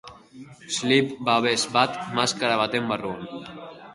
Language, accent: Basque, Erdialdekoa edo Nafarra (Gipuzkoa, Nafarroa)